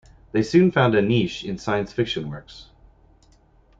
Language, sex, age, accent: English, male, 40-49, Canadian English